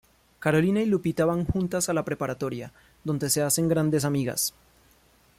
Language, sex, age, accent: Spanish, male, 30-39, Andino-Pacífico: Colombia, Perú, Ecuador, oeste de Bolivia y Venezuela andina